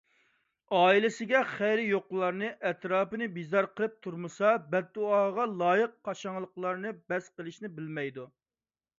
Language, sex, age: Uyghur, male, 30-39